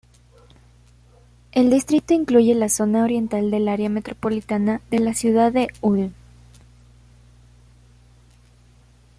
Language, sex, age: Spanish, female, 19-29